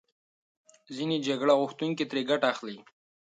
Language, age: Pashto, 19-29